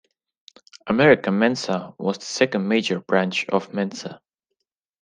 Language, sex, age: English, male, 19-29